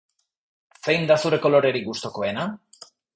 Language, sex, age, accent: Basque, male, 19-29, Erdialdekoa edo Nafarra (Gipuzkoa, Nafarroa)